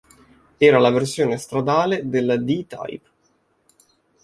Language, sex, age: Italian, male, 19-29